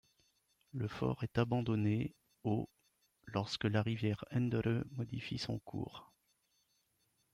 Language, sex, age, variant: French, male, 50-59, Français de métropole